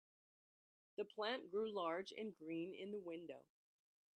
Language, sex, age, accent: English, female, 60-69, United States English